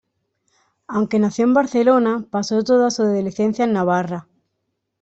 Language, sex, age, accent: Spanish, female, 19-29, España: Sur peninsular (Andalucia, Extremadura, Murcia)